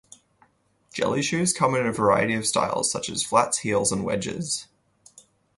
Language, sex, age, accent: English, male, 19-29, Australian English